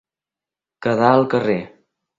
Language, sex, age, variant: Catalan, male, under 19, Central